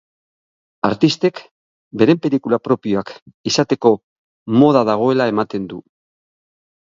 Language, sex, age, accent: Basque, male, 60-69, Mendebalekoa (Araba, Bizkaia, Gipuzkoako mendebaleko herri batzuk)